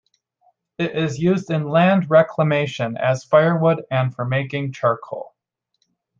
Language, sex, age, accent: English, male, 19-29, United States English